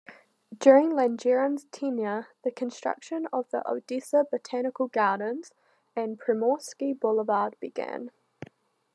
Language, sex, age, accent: English, female, 19-29, New Zealand English